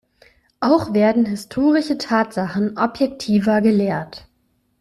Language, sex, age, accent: German, female, 30-39, Deutschland Deutsch